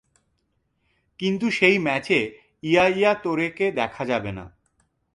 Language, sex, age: Bengali, male, 30-39